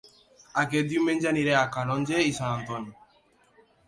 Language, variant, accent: Catalan, Nord-Occidental, nord-occidental